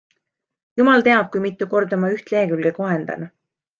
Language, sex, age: Estonian, female, 19-29